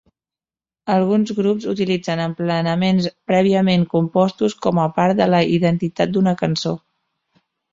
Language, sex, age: Catalan, female, 40-49